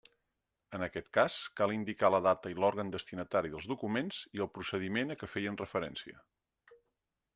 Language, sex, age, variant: Catalan, male, 40-49, Central